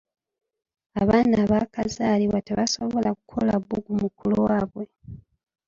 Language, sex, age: Ganda, female, 30-39